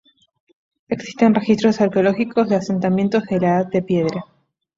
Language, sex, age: Spanish, female, 19-29